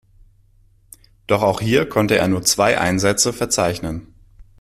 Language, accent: German, Deutschland Deutsch